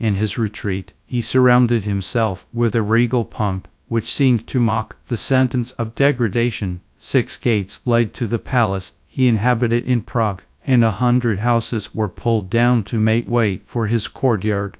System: TTS, GradTTS